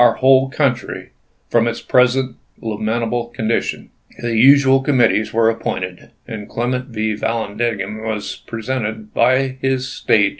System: none